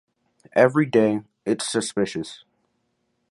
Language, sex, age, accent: English, male, under 19, United States English